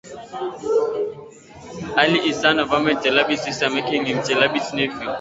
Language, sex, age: English, male, 19-29